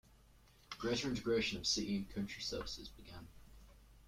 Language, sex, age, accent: English, male, under 19, England English